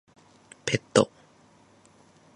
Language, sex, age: Japanese, male, under 19